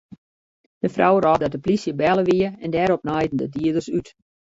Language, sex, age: Western Frisian, female, 50-59